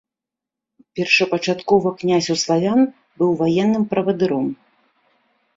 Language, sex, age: Belarusian, female, 40-49